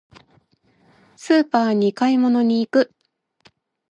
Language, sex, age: Japanese, female, 19-29